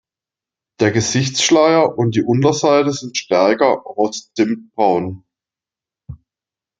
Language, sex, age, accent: German, male, 30-39, Deutschland Deutsch